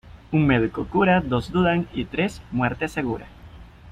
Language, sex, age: Spanish, male, 30-39